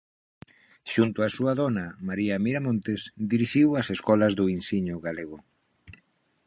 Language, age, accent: Galician, 50-59, Normativo (estándar)